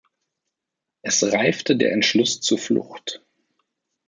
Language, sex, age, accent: German, male, 30-39, Deutschland Deutsch